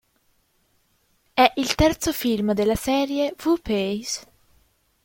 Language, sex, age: Italian, female, 19-29